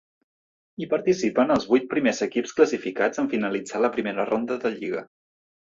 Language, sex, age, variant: Catalan, male, 30-39, Central